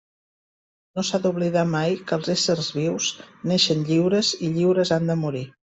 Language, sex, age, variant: Catalan, female, 60-69, Central